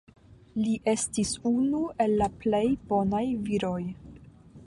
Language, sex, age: Esperanto, female, 19-29